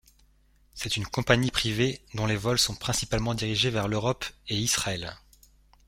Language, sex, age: French, male, 30-39